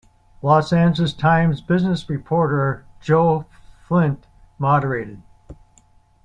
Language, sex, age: English, male, 70-79